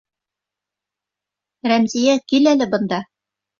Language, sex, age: Bashkir, female, 40-49